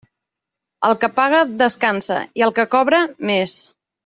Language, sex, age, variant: Catalan, female, 19-29, Central